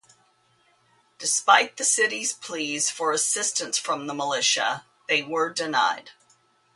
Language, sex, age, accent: English, female, 50-59, United States English